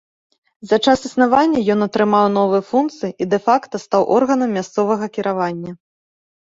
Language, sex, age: Belarusian, female, 30-39